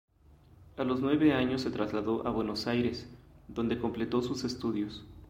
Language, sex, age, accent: Spanish, male, 30-39, México